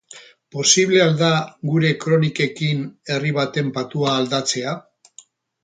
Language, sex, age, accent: Basque, male, 60-69, Erdialdekoa edo Nafarra (Gipuzkoa, Nafarroa)